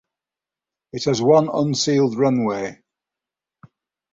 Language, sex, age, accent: English, male, 70-79, England English